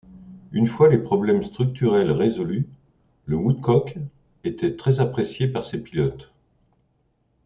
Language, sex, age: French, male, 60-69